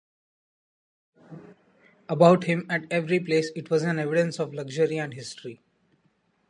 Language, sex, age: English, male, 19-29